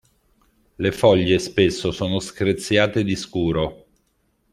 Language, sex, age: Italian, male, 50-59